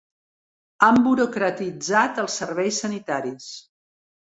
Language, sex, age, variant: Catalan, female, 70-79, Central